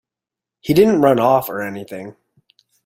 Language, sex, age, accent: English, male, 30-39, United States English